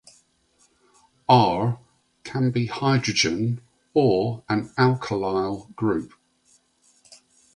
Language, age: English, 60-69